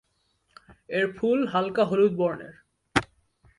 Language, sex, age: Bengali, male, 19-29